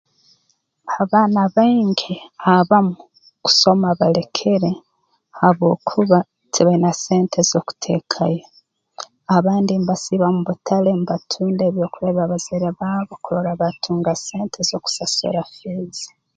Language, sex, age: Tooro, female, 40-49